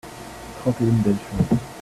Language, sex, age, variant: French, male, 19-29, Français de métropole